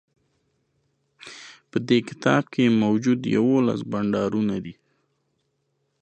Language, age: Pashto, 19-29